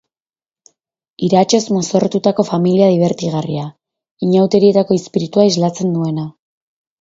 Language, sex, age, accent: Basque, female, 19-29, Erdialdekoa edo Nafarra (Gipuzkoa, Nafarroa)